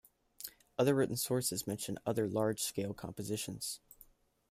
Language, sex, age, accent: English, male, 19-29, United States English